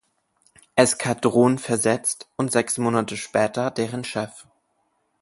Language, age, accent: German, 19-29, Deutschland Deutsch